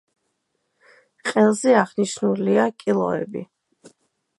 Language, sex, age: Georgian, female, 30-39